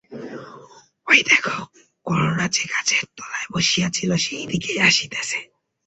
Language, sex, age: Bengali, male, under 19